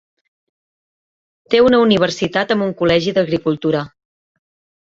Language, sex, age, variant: Catalan, female, 40-49, Central